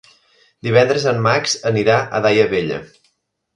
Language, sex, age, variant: Catalan, male, 19-29, Central